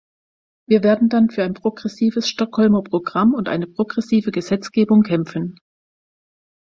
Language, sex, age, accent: German, female, 50-59, Deutschland Deutsch